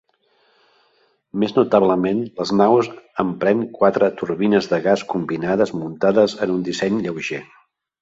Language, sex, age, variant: Catalan, male, 60-69, Central